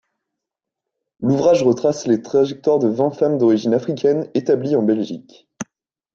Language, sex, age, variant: French, male, 19-29, Français de métropole